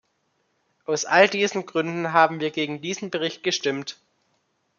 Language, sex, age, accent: German, male, under 19, Deutschland Deutsch